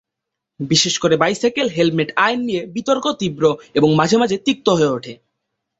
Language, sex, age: Bengali, male, 19-29